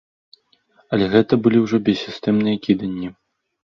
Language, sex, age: Belarusian, male, 19-29